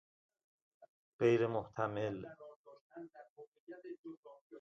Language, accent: Persian, فارسی